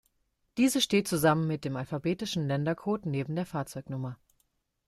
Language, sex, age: German, female, 19-29